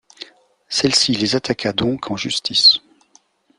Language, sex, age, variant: French, male, 50-59, Français de métropole